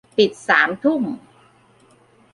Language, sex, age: Thai, female, 40-49